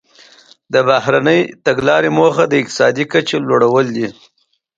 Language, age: Pashto, 40-49